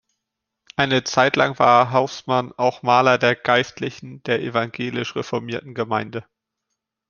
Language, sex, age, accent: German, male, 19-29, Deutschland Deutsch